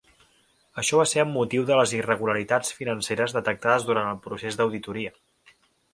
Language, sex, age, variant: Catalan, male, 19-29, Central